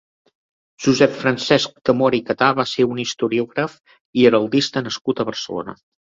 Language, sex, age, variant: Catalan, male, 60-69, Central